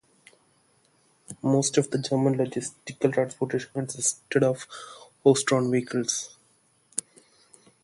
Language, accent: English, India and South Asia (India, Pakistan, Sri Lanka)